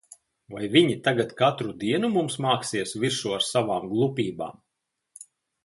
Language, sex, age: Latvian, male, 40-49